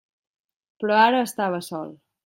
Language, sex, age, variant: Catalan, female, under 19, Central